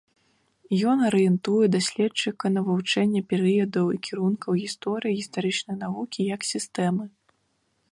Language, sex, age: Belarusian, female, 19-29